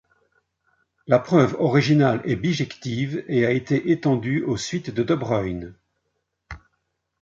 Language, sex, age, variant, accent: French, male, 60-69, Français d'Europe, Français de Belgique